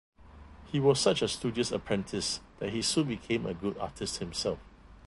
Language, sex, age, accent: English, male, 50-59, Singaporean English